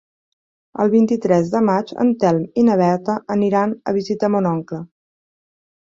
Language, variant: Catalan, Central